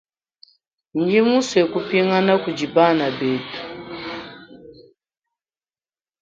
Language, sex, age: Luba-Lulua, female, 19-29